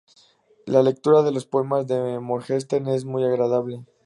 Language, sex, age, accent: Spanish, male, 19-29, México